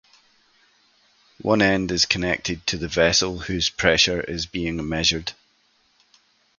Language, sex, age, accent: English, male, 40-49, Scottish English